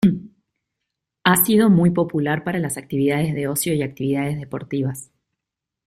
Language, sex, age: Spanish, female, 30-39